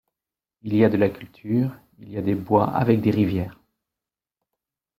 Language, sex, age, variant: French, male, 40-49, Français de métropole